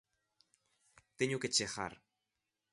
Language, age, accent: Galician, 19-29, Atlántico (seseo e gheada)